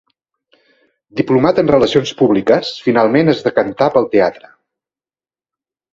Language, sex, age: Catalan, male, 50-59